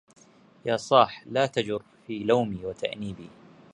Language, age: Arabic, 30-39